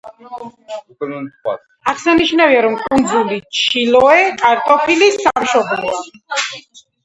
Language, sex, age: Georgian, female, 40-49